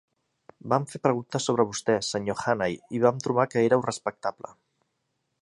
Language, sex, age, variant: Catalan, male, 50-59, Central